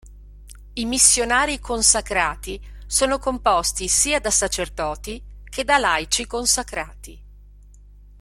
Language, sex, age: Italian, female, 50-59